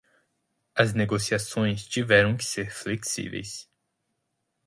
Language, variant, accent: Portuguese, Portuguese (Brasil), Paulista